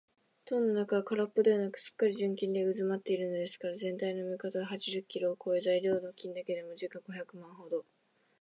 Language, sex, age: Japanese, female, 19-29